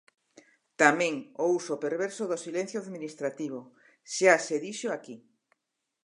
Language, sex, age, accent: Galician, female, 60-69, Normativo (estándar)